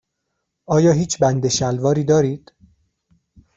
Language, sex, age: Persian, male, 19-29